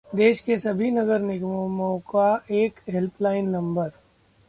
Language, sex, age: Hindi, male, 30-39